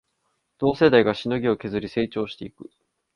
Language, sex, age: Japanese, male, 19-29